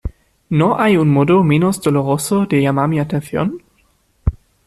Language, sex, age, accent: Spanish, male, under 19, España: Centro-Sur peninsular (Madrid, Toledo, Castilla-La Mancha)